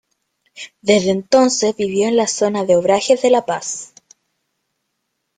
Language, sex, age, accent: Spanish, female, under 19, Chileno: Chile, Cuyo